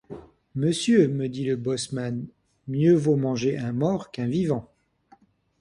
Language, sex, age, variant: French, male, 50-59, Français de métropole